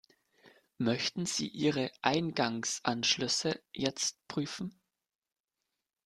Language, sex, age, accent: German, male, 19-29, Deutschland Deutsch